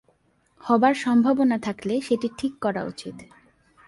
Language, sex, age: Bengali, female, 19-29